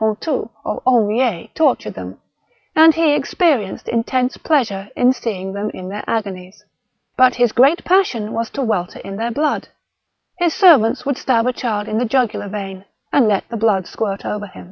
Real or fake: real